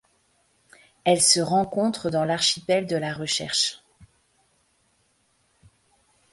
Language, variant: French, Français de métropole